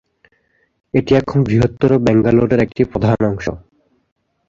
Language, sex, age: Bengali, male, 19-29